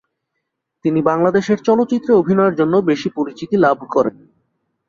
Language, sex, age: Bengali, male, 30-39